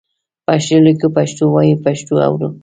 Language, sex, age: Pashto, female, 50-59